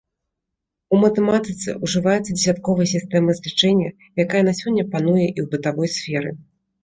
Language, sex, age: Belarusian, female, 30-39